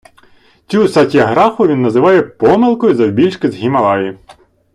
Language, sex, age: Ukrainian, male, 30-39